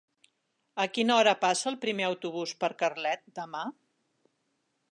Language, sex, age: Catalan, female, 60-69